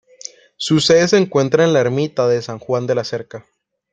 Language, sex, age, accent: Spanish, male, 19-29, Andino-Pacífico: Colombia, Perú, Ecuador, oeste de Bolivia y Venezuela andina